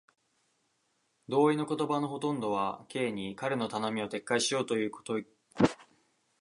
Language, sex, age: Japanese, male, 19-29